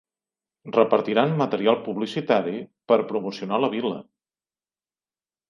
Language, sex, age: Catalan, male, 40-49